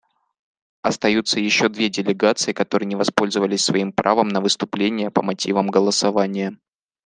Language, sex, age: Russian, male, 19-29